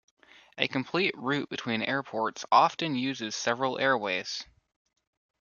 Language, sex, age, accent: English, male, under 19, United States English